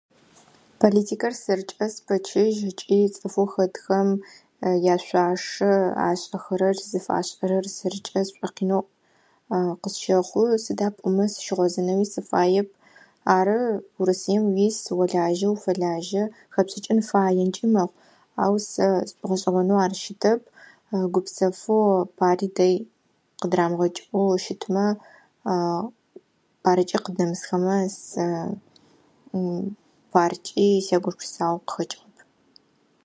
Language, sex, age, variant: Adyghe, female, 19-29, Адыгабзэ (Кирил, пстэумэ зэдыряе)